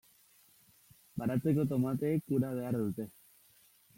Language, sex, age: Basque, male, 19-29